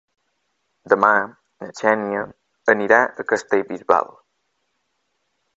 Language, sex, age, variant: Catalan, male, 19-29, Balear